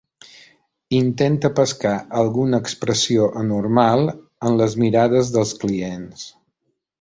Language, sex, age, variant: Catalan, male, 50-59, Balear